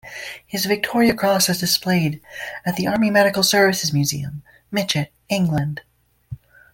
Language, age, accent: English, under 19, United States English